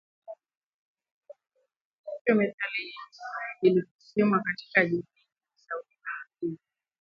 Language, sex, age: Swahili, female, 30-39